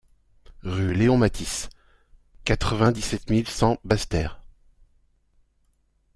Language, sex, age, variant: French, male, 30-39, Français de métropole